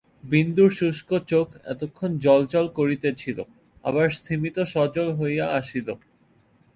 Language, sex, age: Bengali, male, under 19